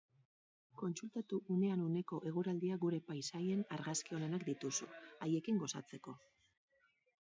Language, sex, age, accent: Basque, female, 40-49, Mendebalekoa (Araba, Bizkaia, Gipuzkoako mendebaleko herri batzuk)